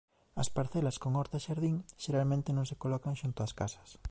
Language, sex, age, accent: Galician, male, 19-29, Central (gheada)